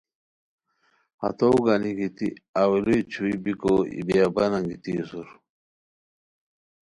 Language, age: Khowar, 40-49